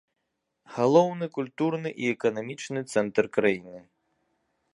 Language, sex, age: Belarusian, male, 19-29